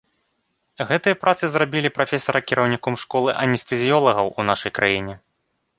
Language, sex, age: Belarusian, male, 19-29